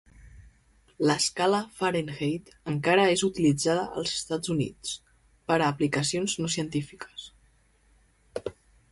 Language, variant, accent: Catalan, Central, central